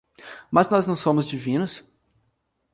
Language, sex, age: Portuguese, male, 19-29